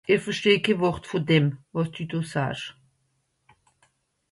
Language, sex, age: Swiss German, female, 60-69